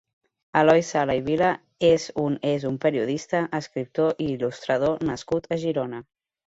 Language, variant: Catalan, Central